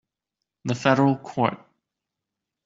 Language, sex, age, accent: English, male, 19-29, United States English